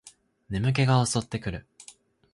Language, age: Japanese, 19-29